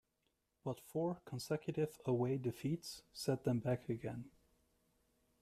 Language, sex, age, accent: English, male, 30-39, United States English